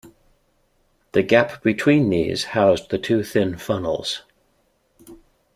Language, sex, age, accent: English, male, 50-59, United States English